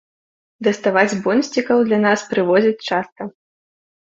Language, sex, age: Belarusian, female, under 19